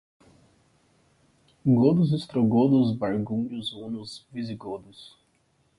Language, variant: Portuguese, Portuguese (Brasil)